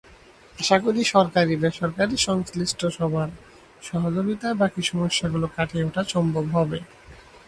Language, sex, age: Bengali, male, 19-29